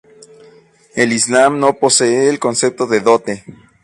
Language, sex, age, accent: Spanish, male, 19-29, México